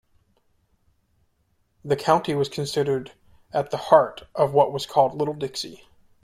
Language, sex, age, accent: English, male, 30-39, United States English